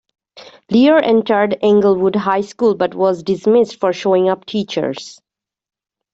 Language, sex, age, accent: English, female, 19-29, England English